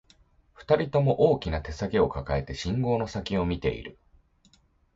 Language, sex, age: Japanese, male, 19-29